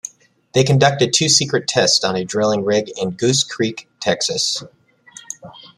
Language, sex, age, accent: English, male, 40-49, United States English